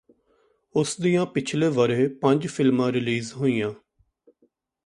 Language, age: Punjabi, 40-49